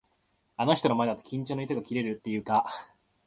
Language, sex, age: Japanese, male, 19-29